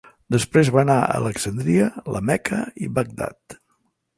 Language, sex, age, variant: Catalan, male, 60-69, Central